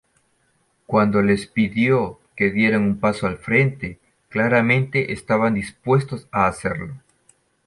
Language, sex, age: Spanish, male, 50-59